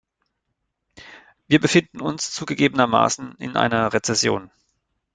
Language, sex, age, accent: German, male, 40-49, Deutschland Deutsch